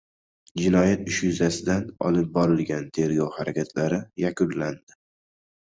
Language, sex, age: Uzbek, male, 19-29